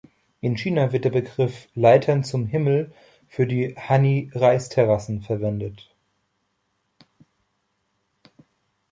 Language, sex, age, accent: German, male, 30-39, Deutschland Deutsch